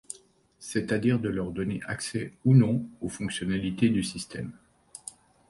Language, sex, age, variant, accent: French, male, 50-59, Français d'Europe, Français de Suisse